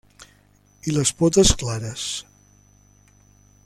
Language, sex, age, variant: Catalan, male, 60-69, Central